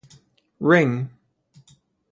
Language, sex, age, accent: English, male, 19-29, Canadian English